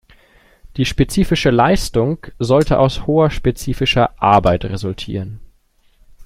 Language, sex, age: German, male, 19-29